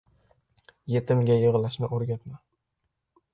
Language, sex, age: Uzbek, male, under 19